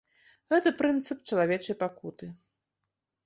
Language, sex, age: Belarusian, female, 40-49